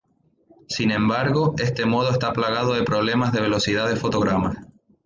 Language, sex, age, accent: Spanish, male, 19-29, España: Islas Canarias